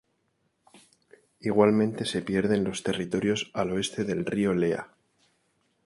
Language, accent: Spanish, España: Centro-Sur peninsular (Madrid, Toledo, Castilla-La Mancha)